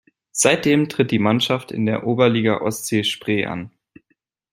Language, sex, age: German, male, 19-29